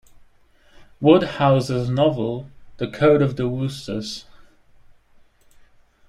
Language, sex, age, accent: English, male, 19-29, England English